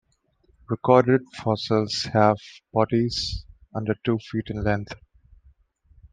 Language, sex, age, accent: English, male, 19-29, India and South Asia (India, Pakistan, Sri Lanka)